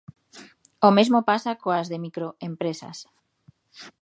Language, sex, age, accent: Galician, female, 40-49, Atlántico (seseo e gheada)